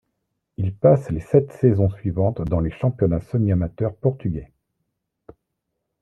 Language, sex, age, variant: French, male, 40-49, Français de métropole